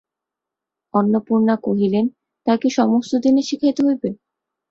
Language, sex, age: Bengali, female, 19-29